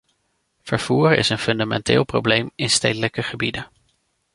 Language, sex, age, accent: Dutch, male, 40-49, Nederlands Nederlands